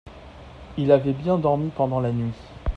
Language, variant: French, Français de métropole